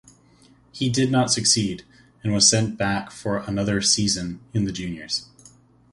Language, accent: English, Canadian English